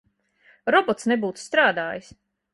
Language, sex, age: Latvian, female, 40-49